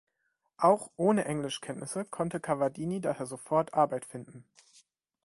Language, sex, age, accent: German, male, 19-29, Deutschland Deutsch